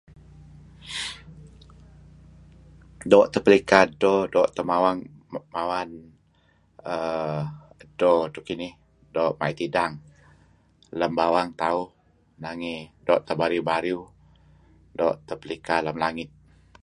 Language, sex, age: Kelabit, male, 50-59